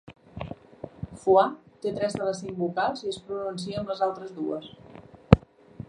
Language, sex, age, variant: Catalan, female, 40-49, Central